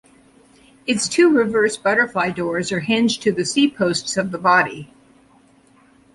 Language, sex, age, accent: English, female, 50-59, United States English